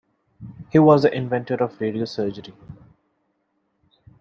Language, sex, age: English, male, 19-29